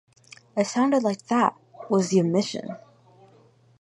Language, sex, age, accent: English, female, under 19, United States English